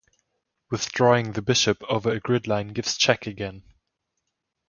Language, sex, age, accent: English, male, under 19, England English